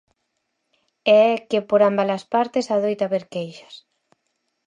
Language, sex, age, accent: Galician, female, 30-39, Normativo (estándar)